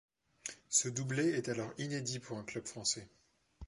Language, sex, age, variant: French, male, 19-29, Français de métropole